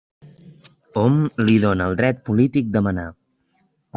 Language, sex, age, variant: Catalan, male, under 19, Central